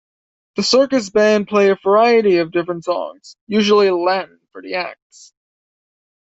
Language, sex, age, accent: English, male, 19-29, United States English